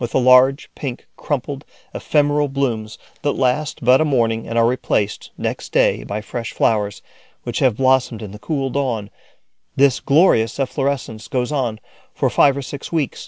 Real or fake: real